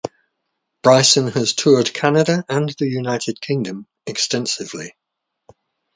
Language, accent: English, England English